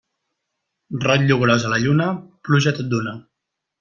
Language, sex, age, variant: Catalan, male, 30-39, Central